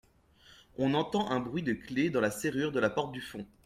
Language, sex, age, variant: French, male, 19-29, Français de métropole